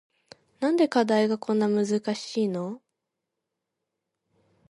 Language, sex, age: Japanese, female, 19-29